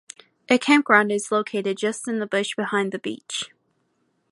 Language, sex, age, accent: English, female, under 19, United States English